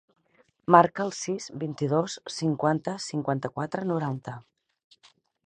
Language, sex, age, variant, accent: Catalan, female, 40-49, Central, Camp de Tarragona